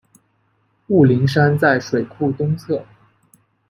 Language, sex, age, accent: Chinese, male, 19-29, 出生地：江苏省